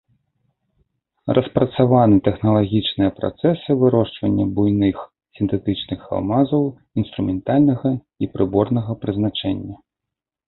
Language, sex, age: Belarusian, male, 30-39